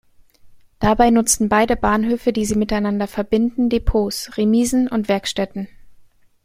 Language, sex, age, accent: German, female, 19-29, Deutschland Deutsch